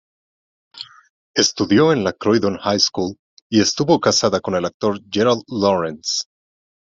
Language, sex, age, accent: Spanish, male, 30-39, México